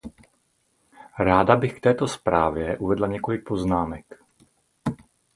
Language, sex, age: Czech, male, 50-59